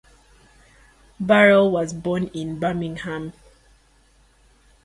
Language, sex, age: English, female, 19-29